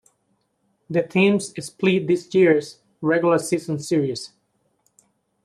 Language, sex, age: English, male, 40-49